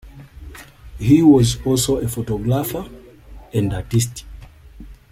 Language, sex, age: English, male, 19-29